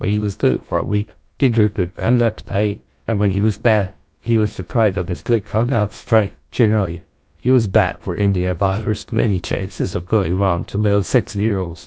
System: TTS, GlowTTS